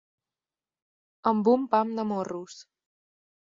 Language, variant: Catalan, Central